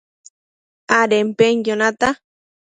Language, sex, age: Matsés, female, under 19